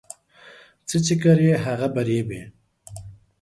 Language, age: Pashto, 30-39